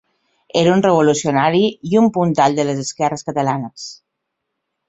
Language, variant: Catalan, Balear